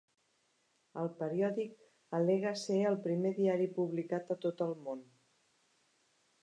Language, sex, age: Catalan, female, 60-69